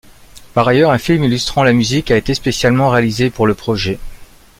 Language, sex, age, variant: French, male, 50-59, Français de métropole